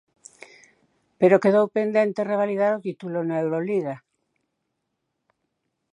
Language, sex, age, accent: Galician, female, 70-79, Atlántico (seseo e gheada)